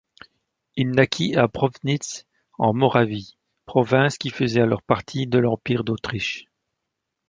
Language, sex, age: French, male, 40-49